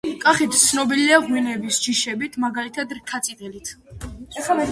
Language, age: Georgian, under 19